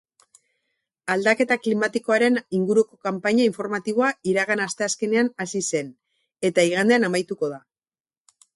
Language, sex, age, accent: Basque, female, 40-49, Mendebalekoa (Araba, Bizkaia, Gipuzkoako mendebaleko herri batzuk)